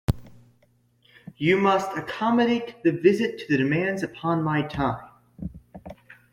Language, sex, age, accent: English, male, under 19, United States English